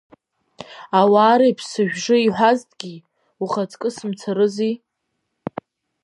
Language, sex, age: Abkhazian, female, under 19